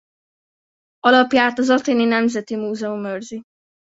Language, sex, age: Hungarian, female, under 19